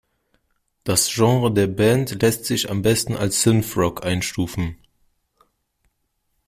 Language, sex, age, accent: German, male, under 19, Deutschland Deutsch